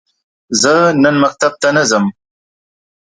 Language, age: Pashto, 30-39